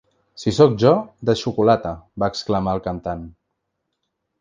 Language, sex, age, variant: Catalan, male, 19-29, Central